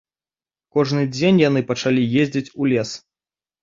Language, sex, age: Belarusian, male, 30-39